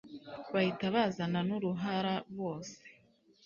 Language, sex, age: Kinyarwanda, female, 19-29